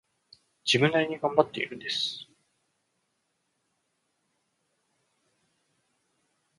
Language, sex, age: Japanese, male, 30-39